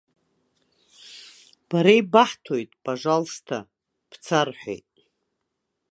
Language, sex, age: Abkhazian, female, 60-69